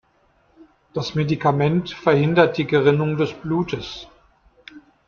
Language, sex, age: German, male, 60-69